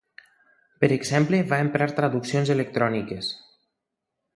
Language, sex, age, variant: Catalan, male, 40-49, Central